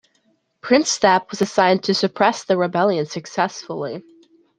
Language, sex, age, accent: English, female, under 19, United States English